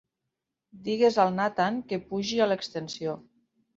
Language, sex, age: Catalan, female, 50-59